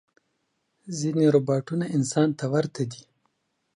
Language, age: Pashto, 19-29